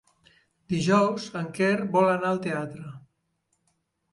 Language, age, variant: Catalan, 50-59, Central